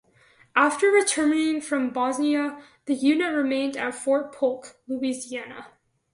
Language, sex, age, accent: English, female, under 19, United States English